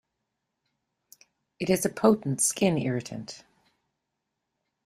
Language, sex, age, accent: English, female, 60-69, Canadian English